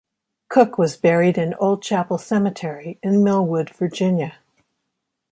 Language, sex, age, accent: English, female, 60-69, United States English